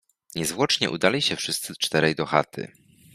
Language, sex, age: Polish, male, 19-29